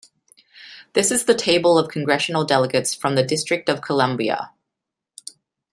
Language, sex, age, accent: English, female, 30-39, Australian English